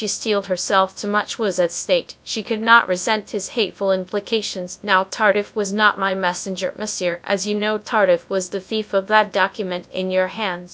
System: TTS, GradTTS